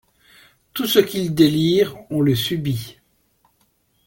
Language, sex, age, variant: French, male, 40-49, Français de métropole